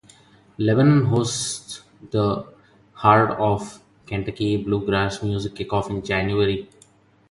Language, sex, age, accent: English, male, 30-39, India and South Asia (India, Pakistan, Sri Lanka)